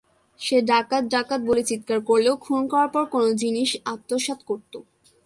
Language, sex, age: Bengali, female, under 19